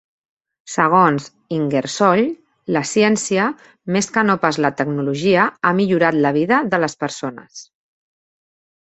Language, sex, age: Catalan, female, 40-49